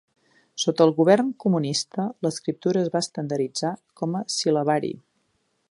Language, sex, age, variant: Catalan, female, 40-49, Central